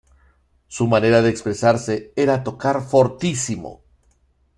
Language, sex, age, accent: Spanish, male, 50-59, México